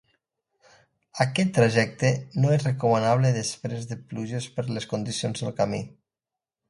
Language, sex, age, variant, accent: Catalan, female, 30-39, Nord-Occidental, nord-occidental